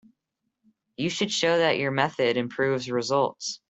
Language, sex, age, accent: English, male, under 19, United States English